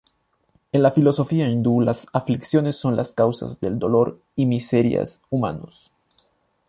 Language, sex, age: Spanish, male, 19-29